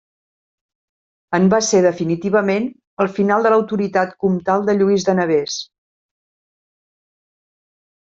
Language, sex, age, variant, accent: Catalan, female, 50-59, Central, central